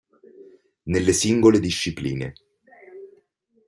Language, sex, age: Italian, male, 40-49